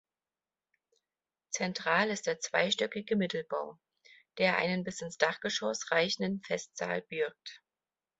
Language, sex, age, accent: German, female, 30-39, Deutschland Deutsch